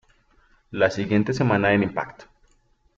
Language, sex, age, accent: Spanish, male, 19-29, Andino-Pacífico: Colombia, Perú, Ecuador, oeste de Bolivia y Venezuela andina